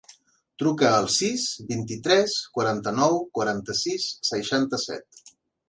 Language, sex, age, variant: Catalan, male, 30-39, Central